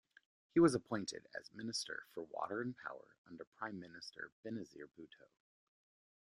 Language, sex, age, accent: English, male, 30-39, United States English